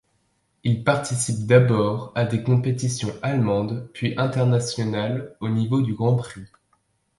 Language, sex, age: French, male, under 19